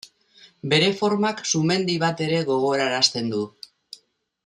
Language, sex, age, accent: Basque, female, 60-69, Mendebalekoa (Araba, Bizkaia, Gipuzkoako mendebaleko herri batzuk)